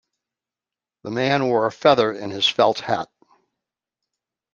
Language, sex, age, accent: English, male, 70-79, United States English